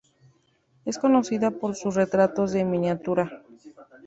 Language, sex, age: Spanish, female, 30-39